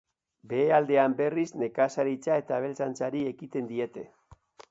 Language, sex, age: Basque, male, 60-69